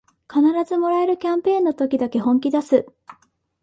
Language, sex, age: Japanese, female, 19-29